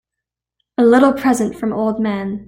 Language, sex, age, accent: English, female, under 19, Canadian English